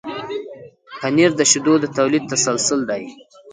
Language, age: Pashto, under 19